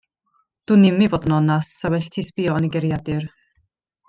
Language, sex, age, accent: Welsh, female, 30-39, Y Deyrnas Unedig Cymraeg